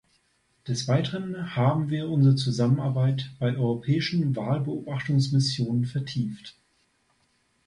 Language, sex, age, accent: German, male, 30-39, Deutschland Deutsch